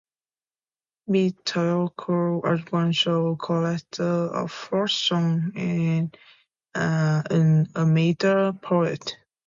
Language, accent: English, United States English